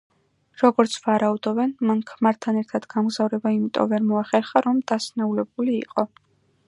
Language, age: Georgian, under 19